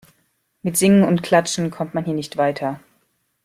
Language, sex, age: German, female, 19-29